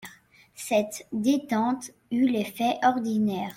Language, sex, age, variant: French, female, under 19, Français de métropole